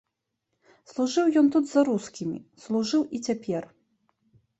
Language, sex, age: Belarusian, female, 19-29